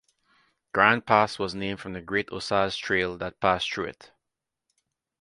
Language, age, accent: English, 30-39, West Indies and Bermuda (Bahamas, Bermuda, Jamaica, Trinidad)